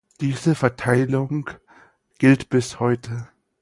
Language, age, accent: German, 19-29, Deutschland Deutsch